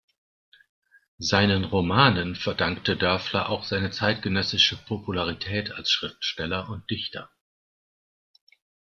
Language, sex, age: German, male, 60-69